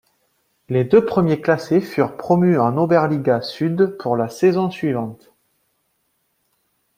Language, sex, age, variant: French, male, 30-39, Français de métropole